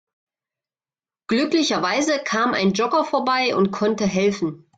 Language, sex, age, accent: German, female, 40-49, Deutschland Deutsch